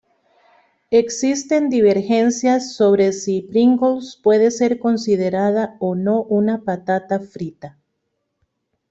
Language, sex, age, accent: Spanish, female, 40-49, América central